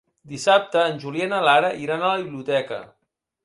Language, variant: Catalan, Central